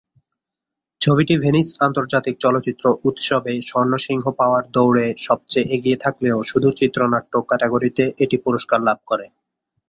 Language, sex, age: Bengali, male, 19-29